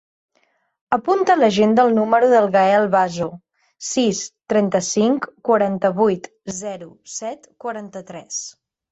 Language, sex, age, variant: Catalan, female, 19-29, Central